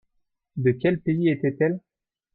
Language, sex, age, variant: French, male, 19-29, Français de métropole